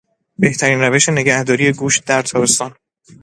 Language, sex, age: Persian, male, 19-29